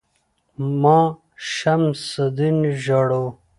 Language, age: Pashto, 30-39